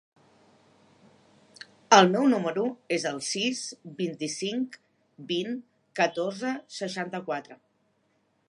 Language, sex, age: Catalan, female, 40-49